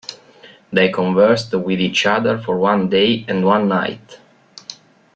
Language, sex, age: English, male, 19-29